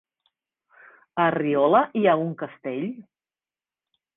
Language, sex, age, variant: Catalan, female, 50-59, Central